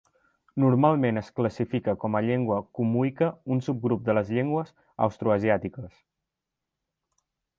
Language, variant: Catalan, Central